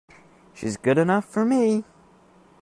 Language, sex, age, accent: English, male, under 19, United States English